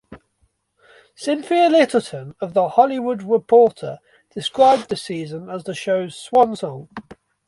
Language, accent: English, England English